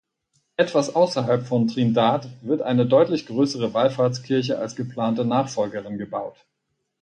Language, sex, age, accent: German, male, 40-49, Deutschland Deutsch